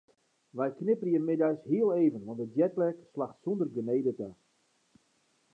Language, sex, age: Western Frisian, male, 40-49